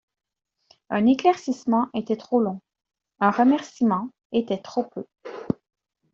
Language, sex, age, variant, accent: French, female, 40-49, Français d'Amérique du Nord, Français du Canada